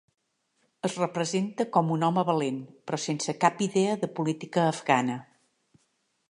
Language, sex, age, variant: Catalan, female, 60-69, Central